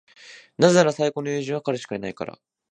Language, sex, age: Japanese, male, 19-29